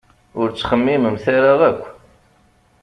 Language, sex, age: Kabyle, male, 40-49